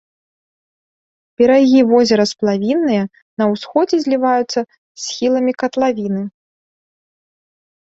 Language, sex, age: Belarusian, female, 30-39